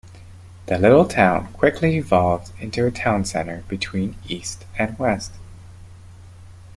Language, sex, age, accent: English, male, 30-39, United States English